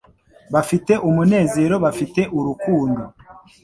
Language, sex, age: Kinyarwanda, male, 19-29